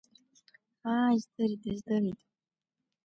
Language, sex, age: Abkhazian, female, under 19